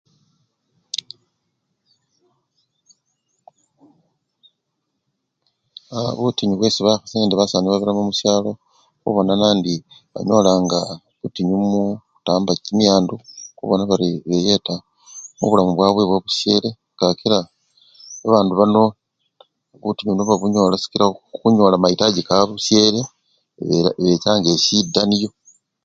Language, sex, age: Luyia, male, 50-59